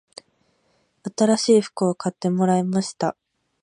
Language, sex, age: Japanese, female, 19-29